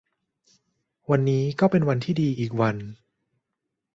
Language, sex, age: Thai, male, 30-39